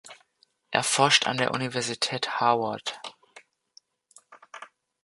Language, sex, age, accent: German, male, 19-29, Deutschland Deutsch